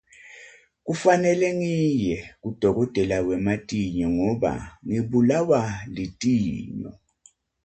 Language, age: Swati, 50-59